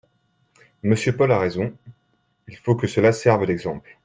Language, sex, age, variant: French, male, 19-29, Français de métropole